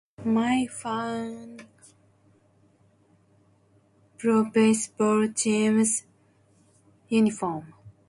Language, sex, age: English, female, 19-29